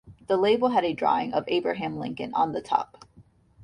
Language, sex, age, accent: English, female, 19-29, United States English